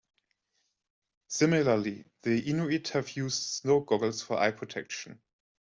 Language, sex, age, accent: English, male, 19-29, United States English